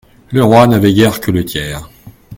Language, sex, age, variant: French, male, 40-49, Français de métropole